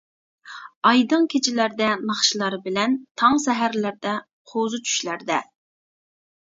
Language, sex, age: Uyghur, female, 19-29